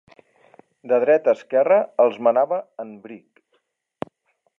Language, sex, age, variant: Catalan, male, 50-59, Central